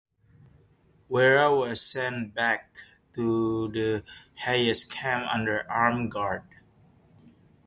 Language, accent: English, India and South Asia (India, Pakistan, Sri Lanka)